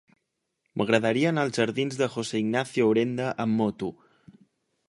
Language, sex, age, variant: Catalan, male, 19-29, Central